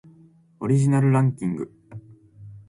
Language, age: Japanese, 19-29